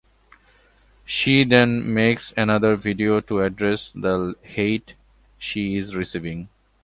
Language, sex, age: English, male, 19-29